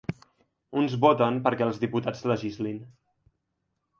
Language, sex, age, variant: Catalan, male, 19-29, Central